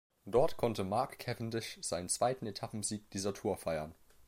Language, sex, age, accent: German, male, under 19, Deutschland Deutsch